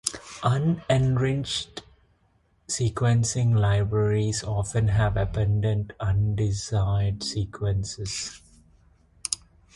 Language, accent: English, India and South Asia (India, Pakistan, Sri Lanka)